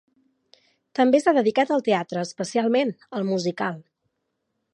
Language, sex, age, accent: Catalan, female, 30-39, central; nord-occidental